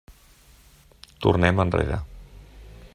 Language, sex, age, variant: Catalan, male, 40-49, Central